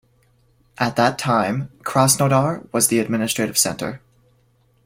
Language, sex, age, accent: English, male, 19-29, Canadian English